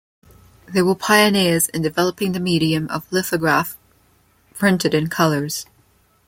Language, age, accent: English, 19-29, Filipino